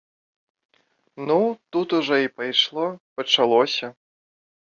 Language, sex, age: Belarusian, male, 19-29